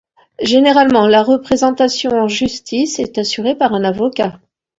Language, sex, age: French, female, 50-59